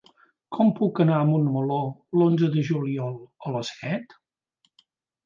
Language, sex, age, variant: Catalan, male, 60-69, Central